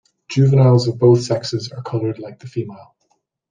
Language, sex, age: English, male, 30-39